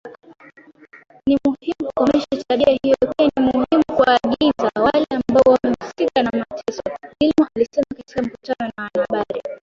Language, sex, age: Swahili, female, 19-29